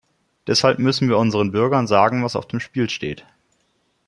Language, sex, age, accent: German, male, 30-39, Deutschland Deutsch